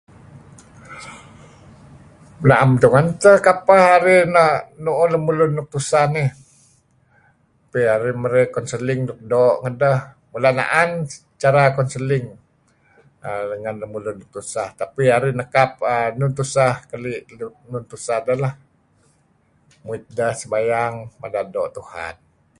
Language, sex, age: Kelabit, male, 60-69